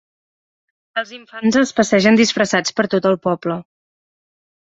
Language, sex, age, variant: Catalan, female, 19-29, Central